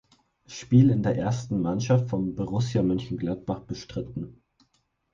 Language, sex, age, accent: German, male, 19-29, Deutschland Deutsch